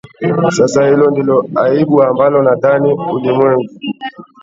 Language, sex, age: Swahili, male, 19-29